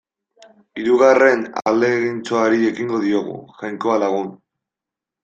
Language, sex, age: Basque, male, 19-29